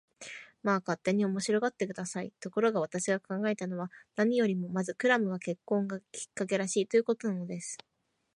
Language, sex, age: Japanese, female, under 19